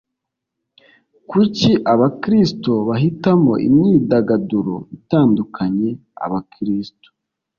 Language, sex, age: Kinyarwanda, male, 40-49